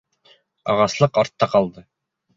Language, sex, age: Bashkir, male, under 19